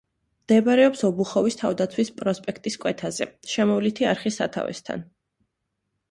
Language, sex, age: Georgian, female, 19-29